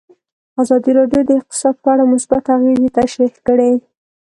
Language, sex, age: Pashto, female, 19-29